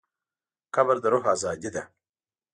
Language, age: Pashto, 40-49